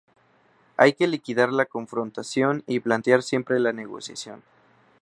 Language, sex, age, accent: Spanish, male, 19-29, México